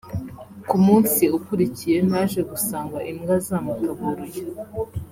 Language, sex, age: Kinyarwanda, female, under 19